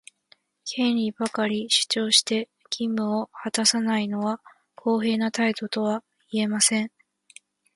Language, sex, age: Japanese, female, 19-29